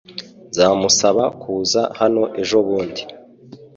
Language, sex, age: Kinyarwanda, male, 19-29